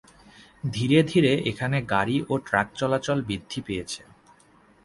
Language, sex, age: Bengali, male, 19-29